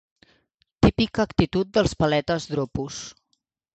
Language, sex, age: Catalan, female, 50-59